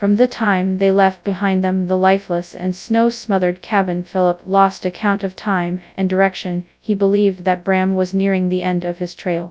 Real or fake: fake